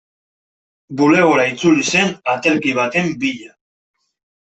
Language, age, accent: Basque, 30-39, Mendebalekoa (Araba, Bizkaia, Gipuzkoako mendebaleko herri batzuk)